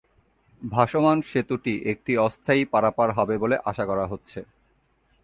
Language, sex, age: Bengali, male, 30-39